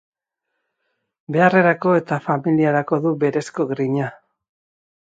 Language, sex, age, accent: Basque, female, 40-49, Mendebalekoa (Araba, Bizkaia, Gipuzkoako mendebaleko herri batzuk)